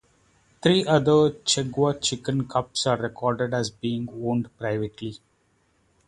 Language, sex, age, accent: English, male, 30-39, India and South Asia (India, Pakistan, Sri Lanka)